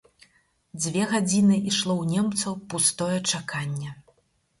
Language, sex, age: Belarusian, female, 30-39